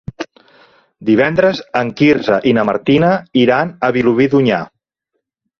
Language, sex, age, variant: Catalan, male, 40-49, Central